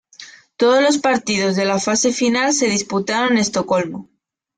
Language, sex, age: Spanish, female, 19-29